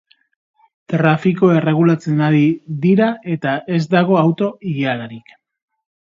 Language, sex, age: Basque, male, 30-39